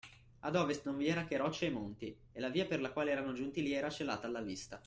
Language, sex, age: Italian, male, 19-29